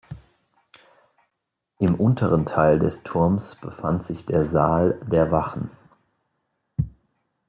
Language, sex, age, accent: German, male, 40-49, Deutschland Deutsch